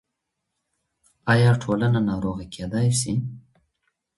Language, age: Pashto, 30-39